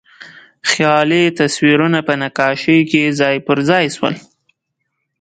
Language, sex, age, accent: Pashto, male, 19-29, معیاري پښتو